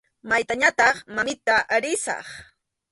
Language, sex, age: Arequipa-La Unión Quechua, female, 30-39